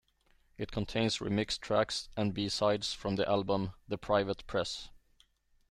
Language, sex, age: English, male, 40-49